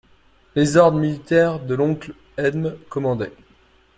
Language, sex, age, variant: French, male, 30-39, Français de métropole